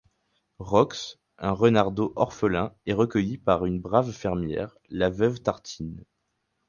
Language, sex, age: French, male, 19-29